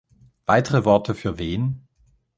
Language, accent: German, Schweizerdeutsch